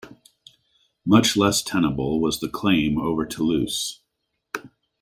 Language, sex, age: English, male, 40-49